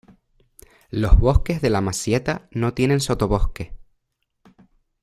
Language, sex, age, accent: Spanish, male, 19-29, España: Islas Canarias